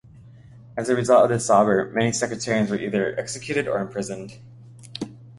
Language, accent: English, United States English